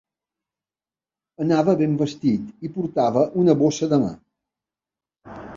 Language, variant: Catalan, Balear